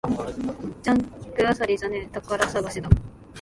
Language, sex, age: Japanese, female, 19-29